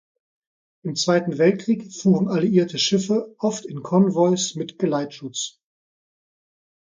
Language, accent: German, Deutschland Deutsch